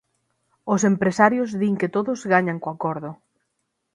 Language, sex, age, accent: Galician, female, 19-29, Atlántico (seseo e gheada); Normativo (estándar)